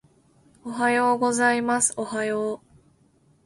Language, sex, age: Japanese, female, 19-29